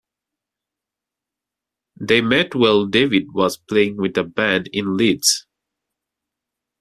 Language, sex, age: English, male, 19-29